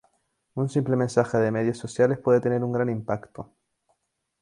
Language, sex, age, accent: Spanish, male, 19-29, España: Islas Canarias